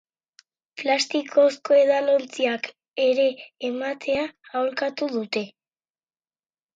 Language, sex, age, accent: Basque, female, under 19, Erdialdekoa edo Nafarra (Gipuzkoa, Nafarroa)